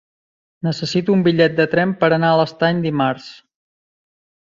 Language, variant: Catalan, Central